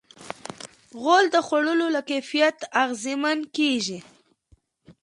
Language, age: Pashto, 19-29